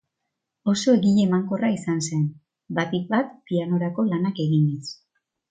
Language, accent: Basque, Mendebalekoa (Araba, Bizkaia, Gipuzkoako mendebaleko herri batzuk)